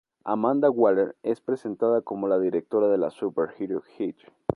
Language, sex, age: Spanish, male, 19-29